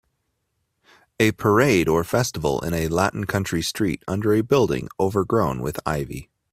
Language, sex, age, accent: English, male, 19-29, United States English